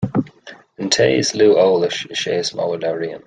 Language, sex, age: Irish, male, 30-39